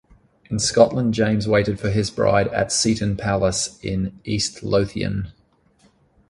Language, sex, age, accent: English, male, 50-59, Australian English